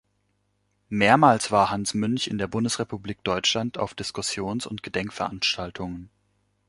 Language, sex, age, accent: German, male, 19-29, Deutschland Deutsch